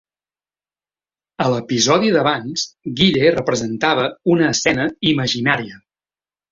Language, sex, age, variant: Catalan, male, 30-39, Central